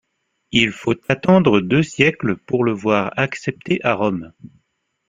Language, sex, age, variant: French, male, 30-39, Français de métropole